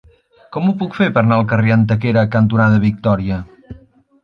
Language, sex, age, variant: Catalan, male, 40-49, Central